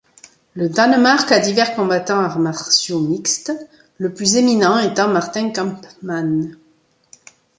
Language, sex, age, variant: French, female, 50-59, Français de métropole